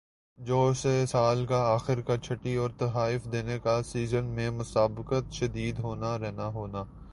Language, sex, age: Urdu, male, 19-29